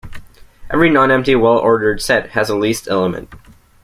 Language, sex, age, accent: English, male, under 19, United States English